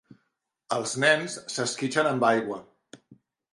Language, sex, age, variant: Catalan, male, 50-59, Central